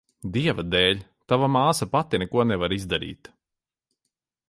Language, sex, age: Latvian, male, 30-39